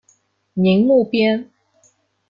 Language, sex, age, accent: Chinese, female, 19-29, 出生地：上海市